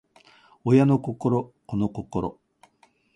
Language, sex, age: Japanese, male, 60-69